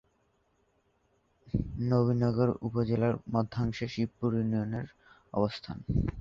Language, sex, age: Bengali, male, 19-29